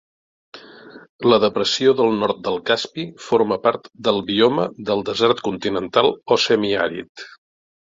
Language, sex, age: Catalan, male, 60-69